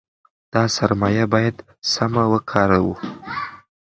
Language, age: Pashto, 19-29